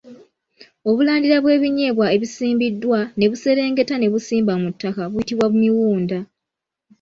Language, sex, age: Ganda, female, 19-29